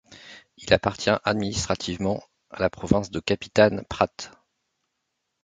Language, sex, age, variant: French, male, 40-49, Français de métropole